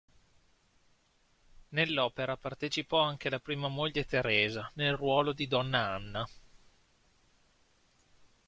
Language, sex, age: Italian, male, 30-39